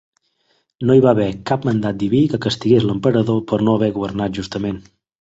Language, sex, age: Catalan, male, 30-39